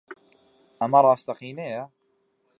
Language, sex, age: Central Kurdish, male, 19-29